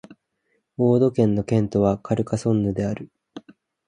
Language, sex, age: Japanese, male, 19-29